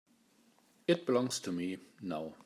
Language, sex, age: English, male, 50-59